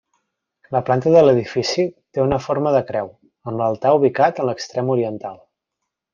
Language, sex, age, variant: Catalan, male, 30-39, Central